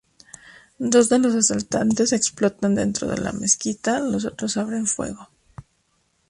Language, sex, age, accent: Spanish, female, 19-29, México